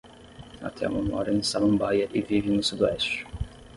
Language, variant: Portuguese, Portuguese (Brasil)